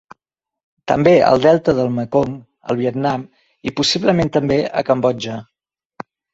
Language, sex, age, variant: Catalan, male, 40-49, Central